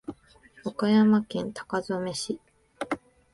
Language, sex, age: Japanese, female, 19-29